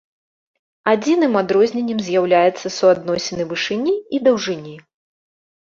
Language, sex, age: Belarusian, female, 40-49